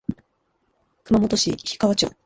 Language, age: Japanese, 19-29